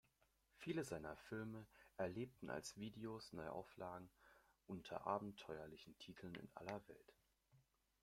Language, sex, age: German, male, under 19